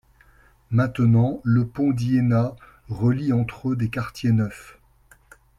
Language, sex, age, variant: French, male, 50-59, Français de métropole